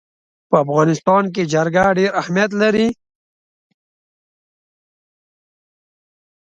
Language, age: Pashto, 30-39